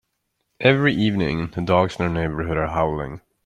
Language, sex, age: English, male, 19-29